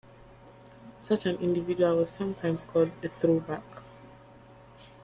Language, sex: English, female